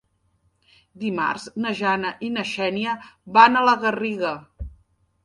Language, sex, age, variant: Catalan, female, 40-49, Septentrional